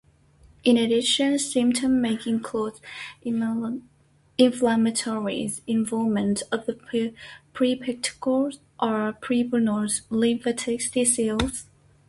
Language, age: English, 19-29